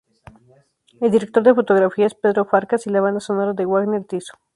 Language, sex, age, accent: Spanish, female, 19-29, México